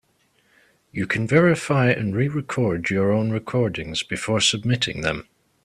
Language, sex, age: English, male, 19-29